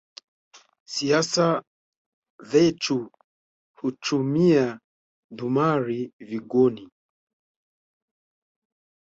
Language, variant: Swahili, Kiswahili cha Bara ya Tanzania